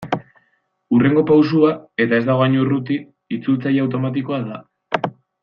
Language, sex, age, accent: Basque, male, 19-29, Erdialdekoa edo Nafarra (Gipuzkoa, Nafarroa)